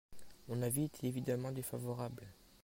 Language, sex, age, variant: French, male, under 19, Français de métropole